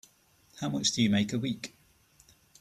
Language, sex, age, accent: English, male, 30-39, England English